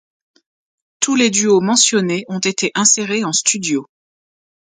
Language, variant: French, Français de métropole